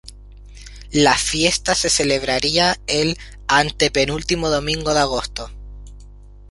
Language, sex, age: Spanish, male, under 19